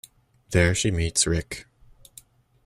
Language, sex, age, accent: English, male, 30-39, United States English